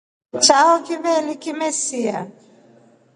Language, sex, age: Rombo, female, 40-49